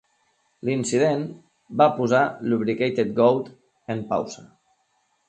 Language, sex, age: Catalan, male, 30-39